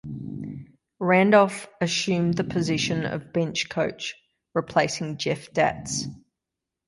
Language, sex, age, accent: English, female, 40-49, Australian English